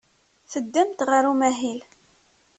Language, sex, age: Kabyle, female, 30-39